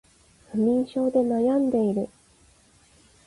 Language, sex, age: Japanese, female, 30-39